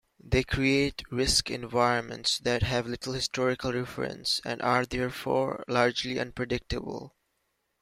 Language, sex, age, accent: English, male, 19-29, West Indies and Bermuda (Bahamas, Bermuda, Jamaica, Trinidad)